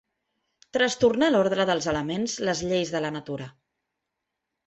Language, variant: Catalan, Central